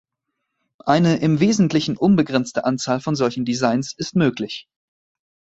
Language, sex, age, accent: German, male, 19-29, Deutschland Deutsch